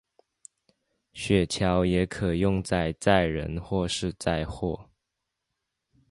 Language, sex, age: Chinese, male, under 19